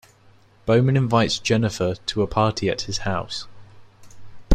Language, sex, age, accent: English, male, under 19, England English